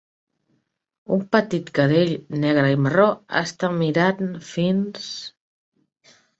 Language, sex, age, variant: Catalan, female, 40-49, Central